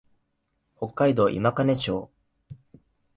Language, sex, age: Japanese, male, 19-29